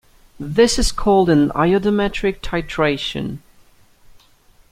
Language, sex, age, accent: English, male, 19-29, England English